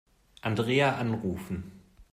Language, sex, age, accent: German, male, 19-29, Deutschland Deutsch